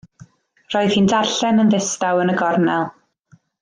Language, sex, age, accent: Welsh, female, 19-29, Y Deyrnas Unedig Cymraeg